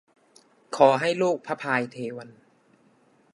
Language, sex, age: Thai, male, 19-29